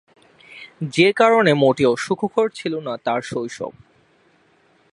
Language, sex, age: Bengali, male, 19-29